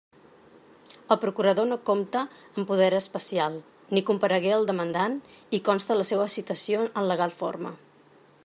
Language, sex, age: Catalan, female, 40-49